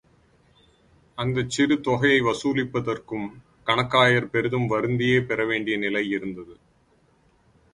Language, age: Tamil, 50-59